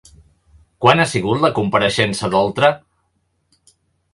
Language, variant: Catalan, Central